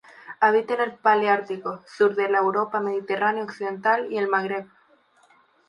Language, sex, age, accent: Spanish, female, 19-29, España: Islas Canarias